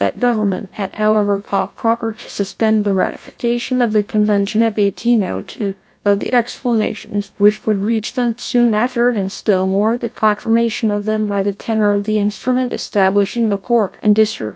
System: TTS, GlowTTS